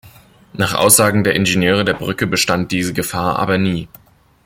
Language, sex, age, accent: German, male, 19-29, Deutschland Deutsch